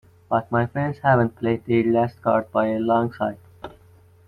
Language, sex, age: English, male, 19-29